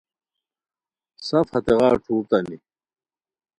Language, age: Khowar, 40-49